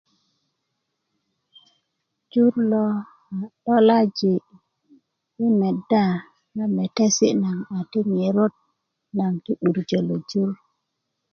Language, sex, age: Kuku, female, 40-49